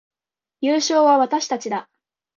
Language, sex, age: Japanese, female, 19-29